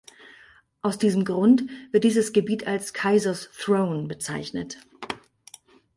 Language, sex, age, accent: German, female, 40-49, Deutschland Deutsch